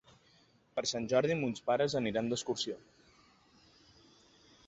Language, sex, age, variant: Catalan, male, 19-29, Nord-Occidental